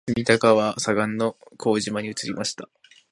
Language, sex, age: Japanese, male, 19-29